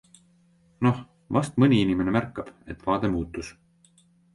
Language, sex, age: Estonian, male, 19-29